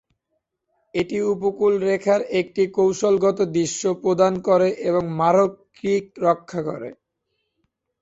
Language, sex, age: Bengali, male, 19-29